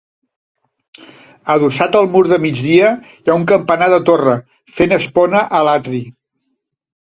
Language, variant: Catalan, Central